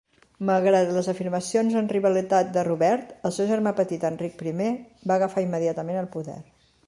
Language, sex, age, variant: Catalan, female, 60-69, Central